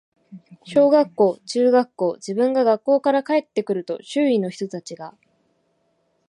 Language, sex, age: Japanese, female, under 19